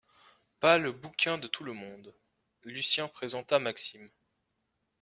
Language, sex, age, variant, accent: French, male, 19-29, Français d'Europe, Français de Suisse